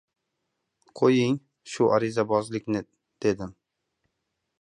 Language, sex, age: Uzbek, male, 19-29